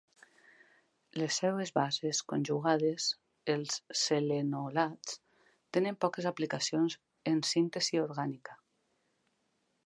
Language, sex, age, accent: Catalan, female, 40-49, valencià